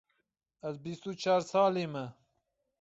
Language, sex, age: Kurdish, male, 30-39